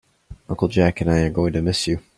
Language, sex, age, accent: English, male, 19-29, United States English